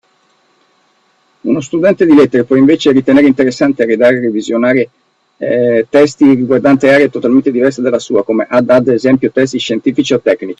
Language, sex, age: Italian, male, 40-49